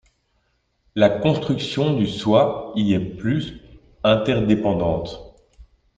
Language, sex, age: French, male, 30-39